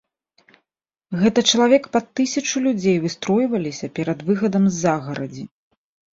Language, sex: Belarusian, female